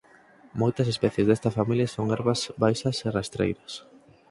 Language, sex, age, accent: Galician, male, 19-29, Normativo (estándar)